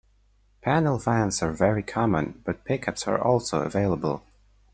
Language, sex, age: English, male, under 19